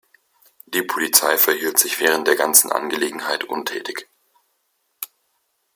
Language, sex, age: German, male, 19-29